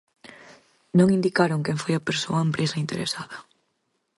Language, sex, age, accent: Galician, female, 19-29, Central (gheada)